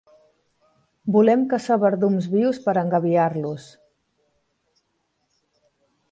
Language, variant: Catalan, Central